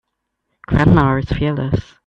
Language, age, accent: English, under 19, England English